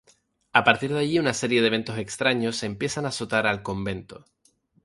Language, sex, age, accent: Spanish, male, 19-29, España: Islas Canarias